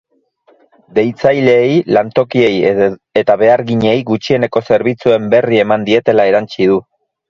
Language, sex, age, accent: Basque, male, 40-49, Mendebalekoa (Araba, Bizkaia, Gipuzkoako mendebaleko herri batzuk)